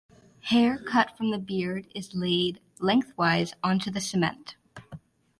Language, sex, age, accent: English, female, 19-29, United States English